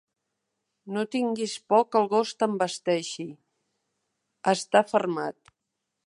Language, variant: Catalan, Central